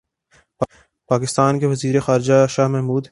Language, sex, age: Urdu, male, 19-29